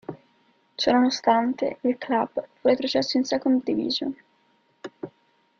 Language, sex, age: Italian, female, under 19